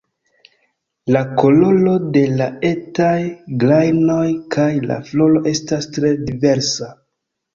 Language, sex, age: Esperanto, male, 19-29